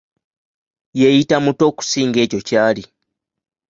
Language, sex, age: Ganda, male, 19-29